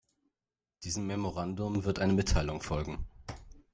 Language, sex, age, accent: German, male, 30-39, Deutschland Deutsch